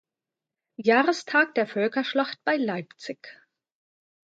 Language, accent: German, Deutschland Deutsch